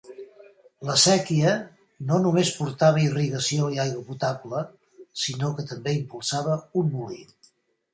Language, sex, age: Catalan, male, 80-89